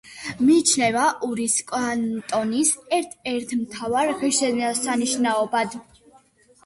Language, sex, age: Georgian, female, under 19